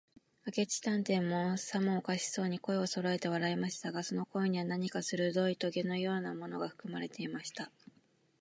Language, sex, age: Japanese, female, 19-29